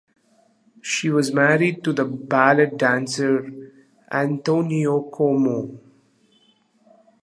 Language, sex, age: English, male, 30-39